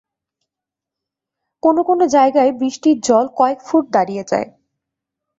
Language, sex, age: Bengali, female, 19-29